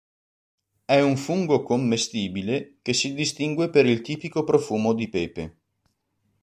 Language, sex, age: Italian, male, 19-29